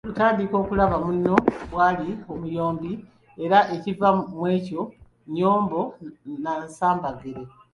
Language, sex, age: Ganda, male, 19-29